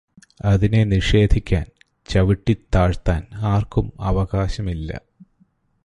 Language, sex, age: Malayalam, male, 40-49